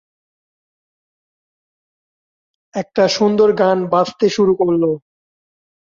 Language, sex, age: Bengali, male, 19-29